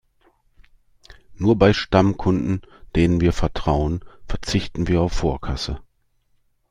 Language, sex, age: German, male, 50-59